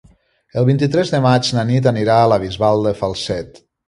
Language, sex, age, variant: Catalan, male, 40-49, Central